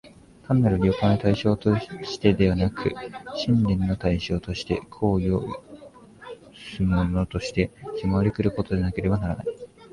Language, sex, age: Japanese, male, 19-29